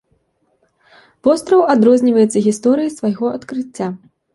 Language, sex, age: Belarusian, female, 19-29